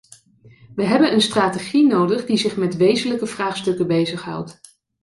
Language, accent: Dutch, Nederlands Nederlands